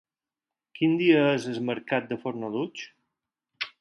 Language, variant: Catalan, Balear